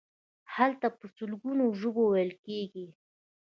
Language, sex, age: Pashto, female, 19-29